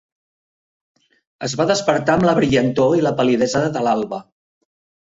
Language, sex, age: Catalan, male, 50-59